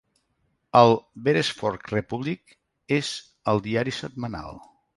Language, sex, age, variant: Catalan, male, 60-69, Central